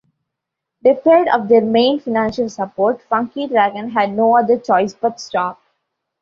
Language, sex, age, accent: English, female, 19-29, India and South Asia (India, Pakistan, Sri Lanka)